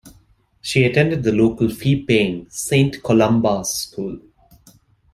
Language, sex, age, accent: English, male, 30-39, India and South Asia (India, Pakistan, Sri Lanka)